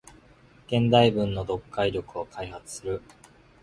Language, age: Japanese, 19-29